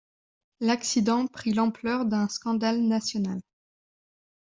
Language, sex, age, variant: French, female, 19-29, Français de métropole